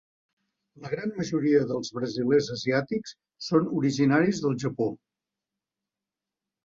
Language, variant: Catalan, Central